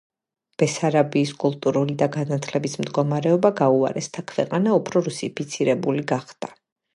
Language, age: Georgian, under 19